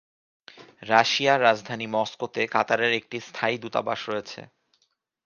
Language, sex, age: Bengali, male, 19-29